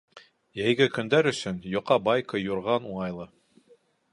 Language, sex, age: Bashkir, male, 40-49